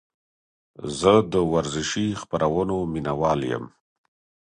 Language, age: Pashto, 40-49